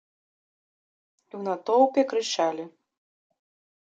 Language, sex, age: Belarusian, female, 19-29